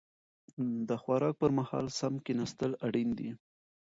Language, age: Pashto, 30-39